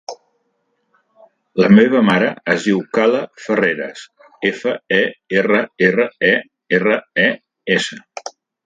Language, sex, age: Catalan, male, 50-59